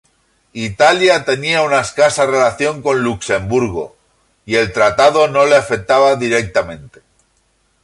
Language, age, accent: Spanish, 40-49, España: Centro-Sur peninsular (Madrid, Toledo, Castilla-La Mancha)